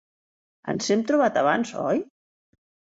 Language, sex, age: Catalan, male, 50-59